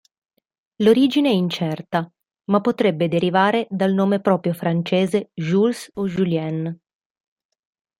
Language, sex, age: Italian, female, 19-29